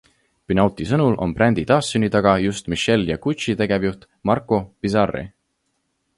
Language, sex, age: Estonian, male, 19-29